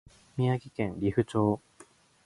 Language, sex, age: Japanese, male, 19-29